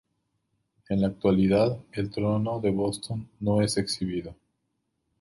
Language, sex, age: Spanish, male, 40-49